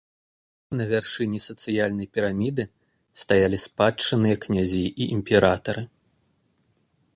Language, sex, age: Belarusian, male, 30-39